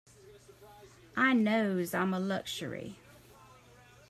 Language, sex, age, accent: English, female, 30-39, United States English